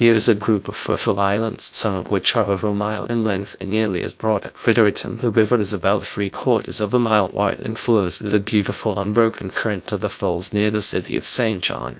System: TTS, GlowTTS